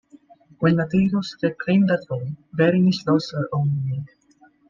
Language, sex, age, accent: English, male, 19-29, Filipino